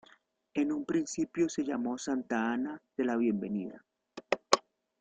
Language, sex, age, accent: Spanish, male, 30-39, Andino-Pacífico: Colombia, Perú, Ecuador, oeste de Bolivia y Venezuela andina